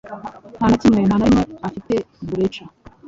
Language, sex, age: Kinyarwanda, female, 40-49